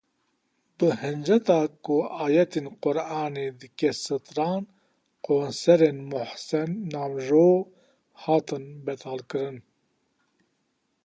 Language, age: Kurdish, 50-59